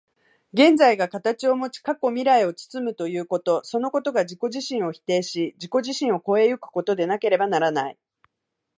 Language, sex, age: Japanese, female, 50-59